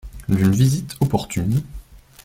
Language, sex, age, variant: French, male, 19-29, Français de métropole